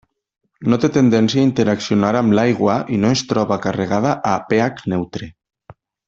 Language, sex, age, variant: Catalan, male, 30-39, Nord-Occidental